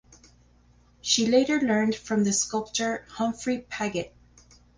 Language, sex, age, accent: English, female, 40-49, United States English